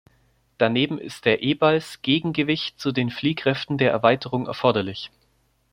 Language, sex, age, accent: German, male, under 19, Deutschland Deutsch